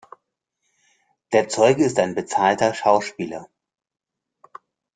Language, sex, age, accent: German, male, 50-59, Deutschland Deutsch